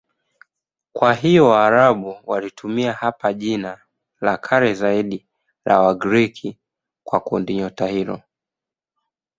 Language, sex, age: Swahili, male, 19-29